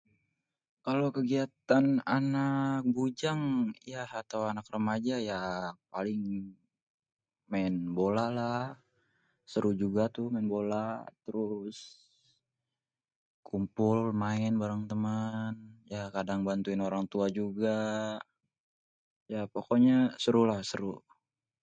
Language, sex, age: Betawi, male, 19-29